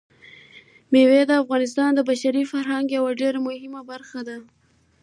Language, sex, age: Pashto, female, 30-39